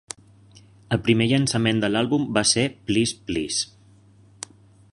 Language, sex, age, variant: Catalan, male, 40-49, Central